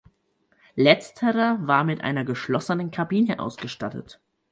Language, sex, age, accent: German, male, under 19, Deutschland Deutsch